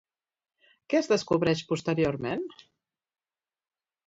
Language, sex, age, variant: Catalan, female, 50-59, Central